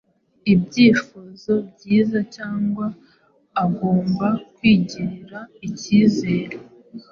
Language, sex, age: Kinyarwanda, female, 19-29